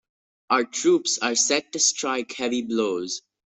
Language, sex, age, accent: English, male, under 19, India and South Asia (India, Pakistan, Sri Lanka)